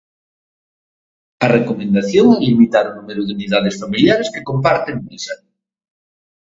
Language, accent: Galician, Oriental (común en zona oriental)